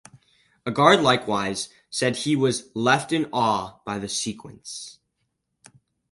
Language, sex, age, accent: English, male, under 19, United States English